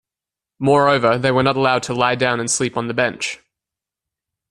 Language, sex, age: English, male, 19-29